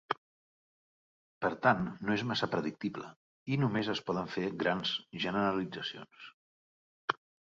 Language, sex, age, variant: Catalan, male, 50-59, Central